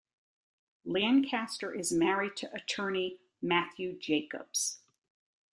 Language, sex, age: English, female, 50-59